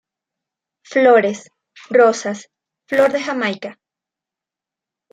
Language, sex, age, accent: Spanish, female, 30-39, Andino-Pacífico: Colombia, Perú, Ecuador, oeste de Bolivia y Venezuela andina